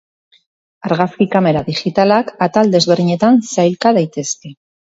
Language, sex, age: Basque, female, 40-49